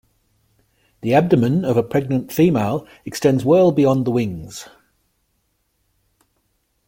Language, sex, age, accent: English, male, 50-59, Australian English